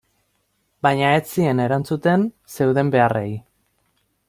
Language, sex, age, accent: Basque, male, 19-29, Mendebalekoa (Araba, Bizkaia, Gipuzkoako mendebaleko herri batzuk)